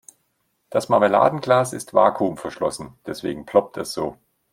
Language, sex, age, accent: German, male, 40-49, Deutschland Deutsch